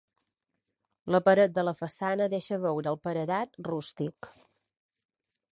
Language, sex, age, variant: Catalan, female, 40-49, Balear